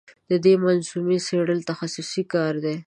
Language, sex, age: Pashto, female, 19-29